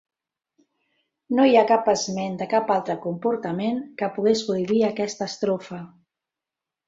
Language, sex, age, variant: Catalan, female, 60-69, Central